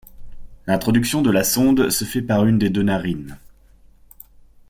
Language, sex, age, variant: French, male, 19-29, Français de métropole